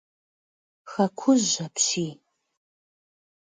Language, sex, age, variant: Kabardian, female, 50-59, Адыгэбзэ (Къэбэрдей, Кирил, псоми зэдай)